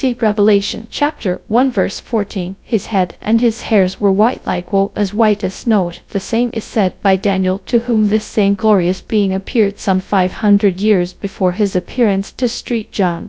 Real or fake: fake